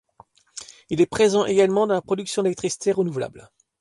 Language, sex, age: French, male, 40-49